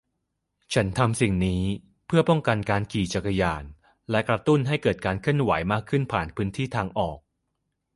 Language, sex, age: Thai, male, 19-29